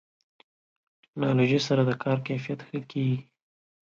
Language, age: Pashto, 19-29